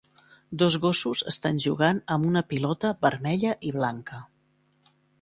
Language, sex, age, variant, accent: Catalan, female, 50-59, Central, central